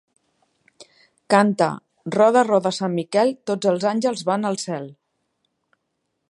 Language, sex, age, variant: Catalan, female, 50-59, Central